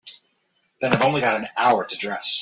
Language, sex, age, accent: English, male, 40-49, United States English